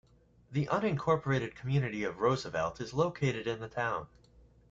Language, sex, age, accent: English, male, 19-29, United States English